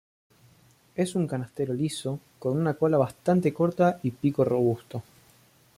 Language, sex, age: Spanish, male, under 19